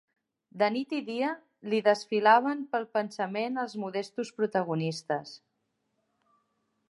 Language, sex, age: Catalan, female, 30-39